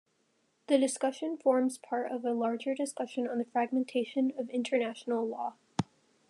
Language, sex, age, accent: English, female, under 19, United States English